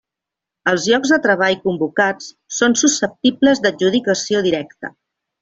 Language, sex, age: Catalan, female, 50-59